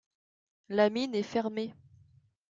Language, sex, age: French, female, under 19